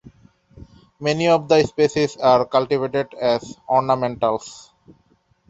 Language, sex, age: English, male, 19-29